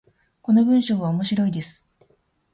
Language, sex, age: Japanese, female, 40-49